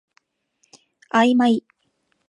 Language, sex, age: Japanese, female, 19-29